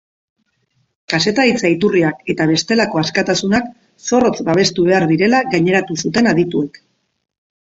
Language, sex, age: Basque, female, 40-49